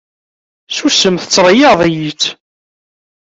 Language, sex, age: Kabyle, male, 19-29